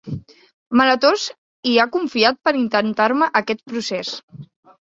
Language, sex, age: Catalan, female, 19-29